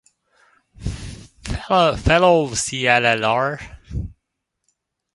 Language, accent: English, Turkish